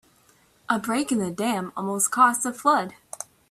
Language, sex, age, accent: English, female, 19-29, United States English